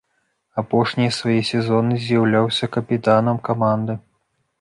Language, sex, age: Belarusian, male, 30-39